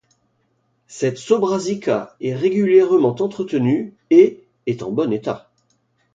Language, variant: French, Français de métropole